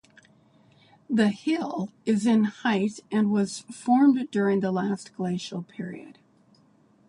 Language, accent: English, United States English